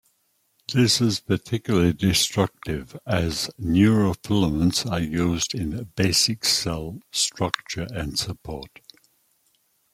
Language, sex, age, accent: English, male, 60-69, Australian English